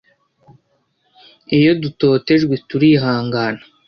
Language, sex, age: Kinyarwanda, male, under 19